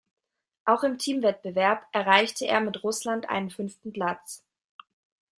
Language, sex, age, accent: German, female, 19-29, Deutschland Deutsch